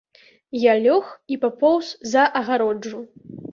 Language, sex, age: Belarusian, female, 19-29